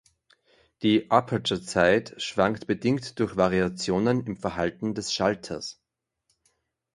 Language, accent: German, Österreichisches Deutsch